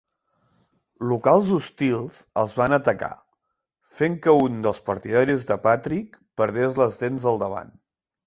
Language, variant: Catalan, Central